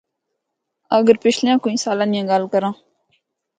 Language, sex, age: Northern Hindko, female, 19-29